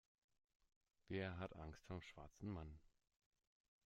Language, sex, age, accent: German, male, 30-39, Deutschland Deutsch